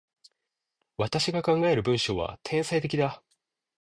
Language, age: Japanese, 30-39